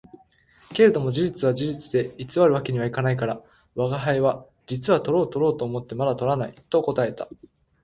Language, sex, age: Japanese, male, under 19